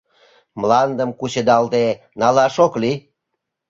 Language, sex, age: Mari, male, 40-49